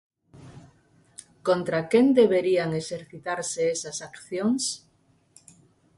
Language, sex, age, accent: Galician, female, 50-59, Normativo (estándar)